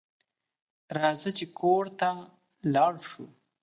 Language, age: Pashto, 19-29